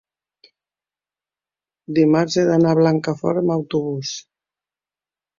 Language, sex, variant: Catalan, female, Central